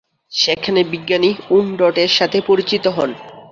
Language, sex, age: Bengali, male, under 19